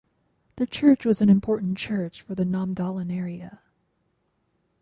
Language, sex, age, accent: English, female, 19-29, United States English